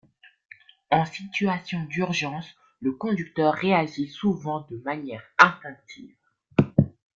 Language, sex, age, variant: French, male, 19-29, Français de métropole